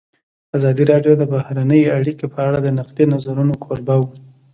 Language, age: Pashto, 19-29